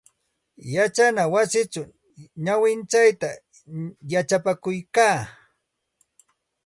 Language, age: Santa Ana de Tusi Pasco Quechua, 40-49